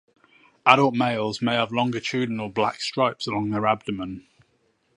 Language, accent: English, England English